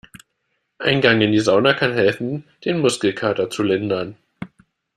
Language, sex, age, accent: German, male, 19-29, Deutschland Deutsch